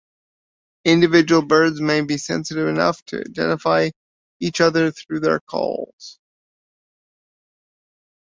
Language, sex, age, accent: English, male, 40-49, Canadian English